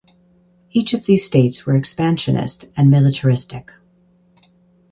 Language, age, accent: English, 40-49, United States English